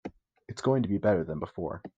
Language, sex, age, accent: English, male, under 19, United States English